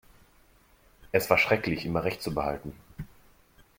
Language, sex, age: German, male, 40-49